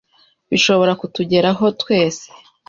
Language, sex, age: Kinyarwanda, female, 19-29